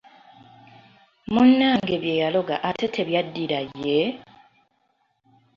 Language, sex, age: Ganda, female, 19-29